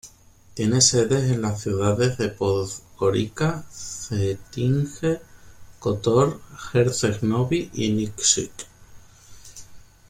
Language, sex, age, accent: Spanish, male, 19-29, España: Sur peninsular (Andalucia, Extremadura, Murcia)